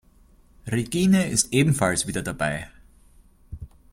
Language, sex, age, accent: German, male, 30-39, Österreichisches Deutsch